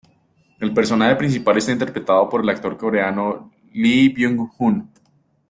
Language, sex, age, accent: Spanish, male, 19-29, Andino-Pacífico: Colombia, Perú, Ecuador, oeste de Bolivia y Venezuela andina